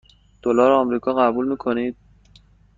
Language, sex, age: Persian, male, 19-29